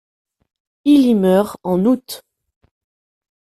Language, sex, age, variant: French, female, 19-29, Français de métropole